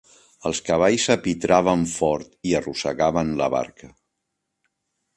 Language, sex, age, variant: Catalan, male, 60-69, Central